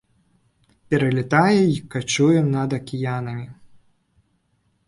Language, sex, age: Belarusian, male, 19-29